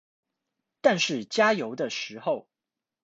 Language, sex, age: Chinese, male, 19-29